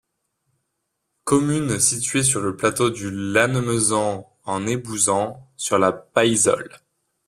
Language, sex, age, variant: French, male, 19-29, Français de métropole